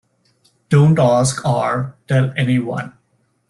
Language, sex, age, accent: English, male, 30-39, India and South Asia (India, Pakistan, Sri Lanka)